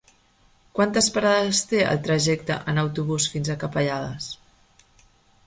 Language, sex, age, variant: Catalan, female, 30-39, Central